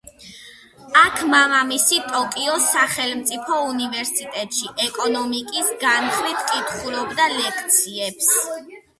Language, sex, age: Georgian, female, under 19